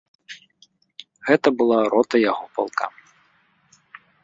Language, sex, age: Belarusian, male, 19-29